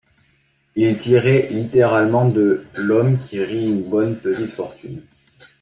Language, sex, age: French, male, under 19